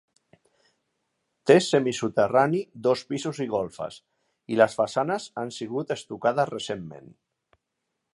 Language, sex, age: Catalan, male, 50-59